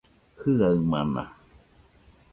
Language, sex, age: Nüpode Huitoto, female, 40-49